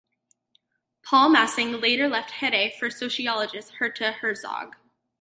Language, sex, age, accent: English, female, under 19, United States English